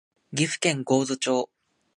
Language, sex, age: Japanese, male, 19-29